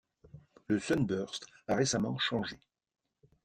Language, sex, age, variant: French, male, 50-59, Français de métropole